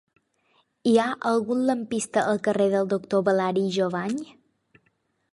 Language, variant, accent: Catalan, Balear, mallorquí